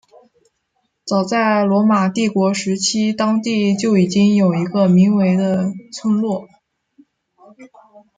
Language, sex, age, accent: Chinese, female, 19-29, 出生地：北京市